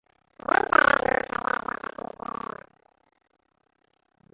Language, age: Greek, 50-59